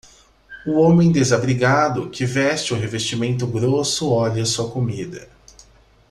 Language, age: Portuguese, 30-39